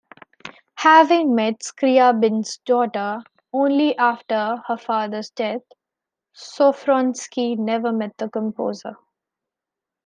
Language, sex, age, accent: English, female, 19-29, India and South Asia (India, Pakistan, Sri Lanka)